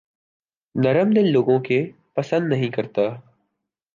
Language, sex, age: Urdu, male, 19-29